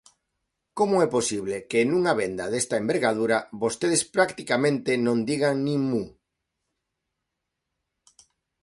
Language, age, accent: Galician, 40-49, Normativo (estándar)